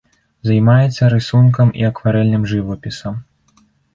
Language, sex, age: Belarusian, male, under 19